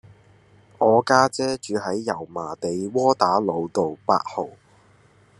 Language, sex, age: Cantonese, male, under 19